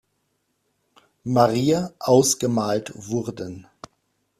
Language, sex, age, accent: German, male, 40-49, Deutschland Deutsch